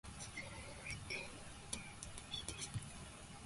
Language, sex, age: English, female, 19-29